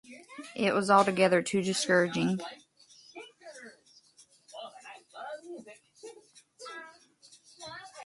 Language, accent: English, Irish English